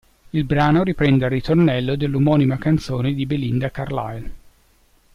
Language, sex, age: Italian, male, 40-49